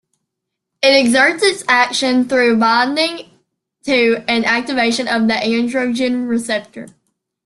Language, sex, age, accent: English, male, 40-49, United States English